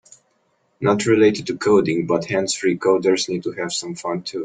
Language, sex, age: English, male, 19-29